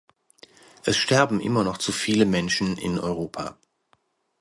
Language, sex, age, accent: German, male, 60-69, Deutschland Deutsch